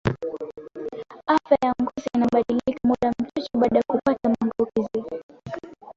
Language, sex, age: Swahili, female, 19-29